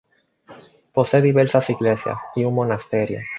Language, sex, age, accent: Spanish, male, 19-29, Caribe: Cuba, Venezuela, Puerto Rico, República Dominicana, Panamá, Colombia caribeña, México caribeño, Costa del golfo de México